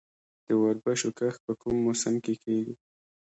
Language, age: Pashto, 19-29